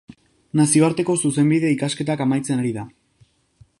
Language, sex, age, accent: Basque, male, under 19, Erdialdekoa edo Nafarra (Gipuzkoa, Nafarroa)